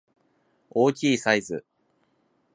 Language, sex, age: Japanese, male, 19-29